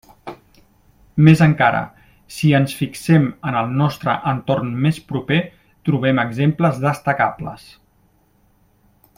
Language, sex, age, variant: Catalan, male, 40-49, Central